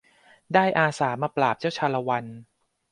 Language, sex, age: Thai, male, 30-39